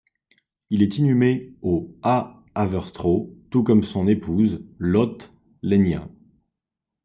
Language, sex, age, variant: French, male, 19-29, Français de métropole